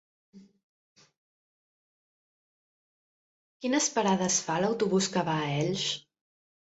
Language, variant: Catalan, Central